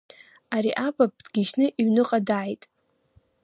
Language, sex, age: Abkhazian, female, 19-29